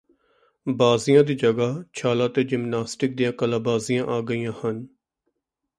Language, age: Punjabi, 40-49